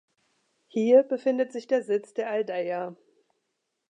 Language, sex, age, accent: German, female, 50-59, Deutschland Deutsch